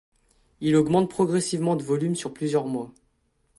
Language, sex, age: French, male, 19-29